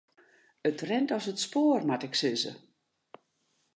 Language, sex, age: Western Frisian, female, 60-69